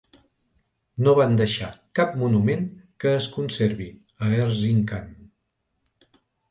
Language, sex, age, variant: Catalan, male, 60-69, Central